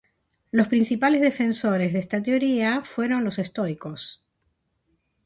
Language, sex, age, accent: Spanish, female, 60-69, Rioplatense: Argentina, Uruguay, este de Bolivia, Paraguay